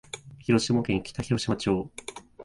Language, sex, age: Japanese, male, 19-29